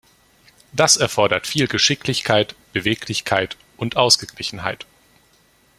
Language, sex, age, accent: German, male, 19-29, Deutschland Deutsch